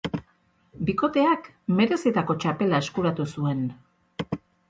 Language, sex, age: Basque, female, 40-49